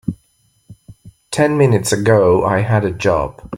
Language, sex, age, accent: English, male, 40-49, England English